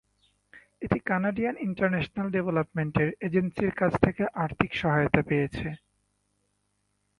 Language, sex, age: Bengali, male, 19-29